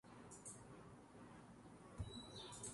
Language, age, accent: English, 19-29, Canadian English